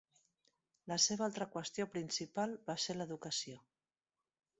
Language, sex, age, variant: Catalan, female, 30-39, Central